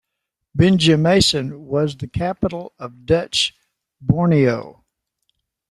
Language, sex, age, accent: English, male, 90+, United States English